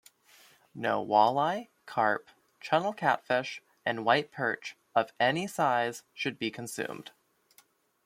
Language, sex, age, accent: English, male, under 19, United States English